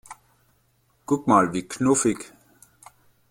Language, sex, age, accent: German, male, 50-59, Deutschland Deutsch